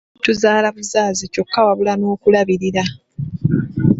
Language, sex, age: Ganda, female, 30-39